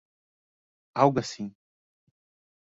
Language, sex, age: Portuguese, male, 30-39